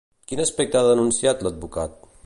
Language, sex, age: Catalan, male, 40-49